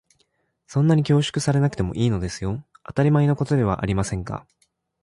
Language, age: Japanese, 19-29